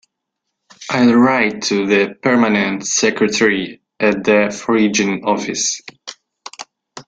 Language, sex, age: English, male, 19-29